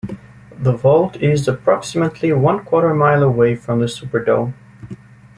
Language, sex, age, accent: English, male, 19-29, United States English